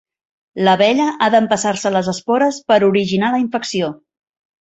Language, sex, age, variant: Catalan, female, 40-49, Central